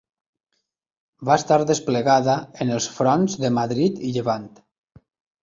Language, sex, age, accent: Catalan, male, 30-39, valencià